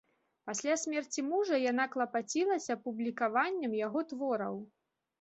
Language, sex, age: Belarusian, female, 19-29